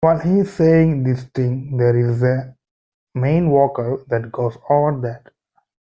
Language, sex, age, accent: English, female, 19-29, India and South Asia (India, Pakistan, Sri Lanka)